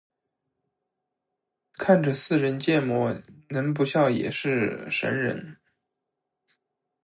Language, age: Chinese, 19-29